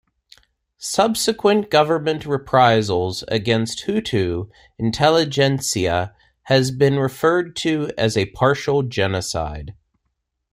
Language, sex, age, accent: English, male, 40-49, United States English